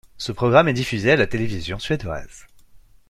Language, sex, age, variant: French, male, 30-39, Français de métropole